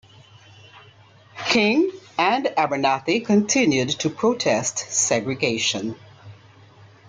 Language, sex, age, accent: English, female, 60-69, West Indies and Bermuda (Bahamas, Bermuda, Jamaica, Trinidad)